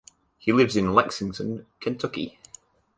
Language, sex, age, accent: English, male, under 19, England English